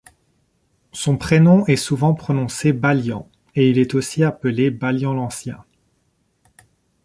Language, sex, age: French, male, 30-39